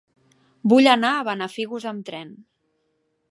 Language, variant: Catalan, Central